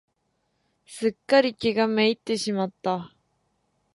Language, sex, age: Japanese, female, 19-29